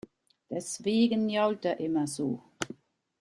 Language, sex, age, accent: German, female, 60-69, Schweizerdeutsch